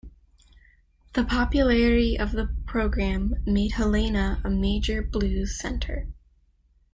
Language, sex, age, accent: English, female, under 19, United States English